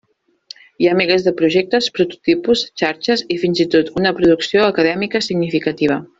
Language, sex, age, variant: Catalan, female, 40-49, Central